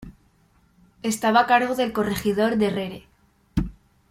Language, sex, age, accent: Spanish, female, under 19, España: Norte peninsular (Asturias, Castilla y León, Cantabria, País Vasco, Navarra, Aragón, La Rioja, Guadalajara, Cuenca)